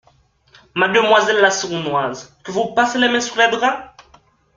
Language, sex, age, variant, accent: French, male, 19-29, Français d'Amérique du Nord, Français du Canada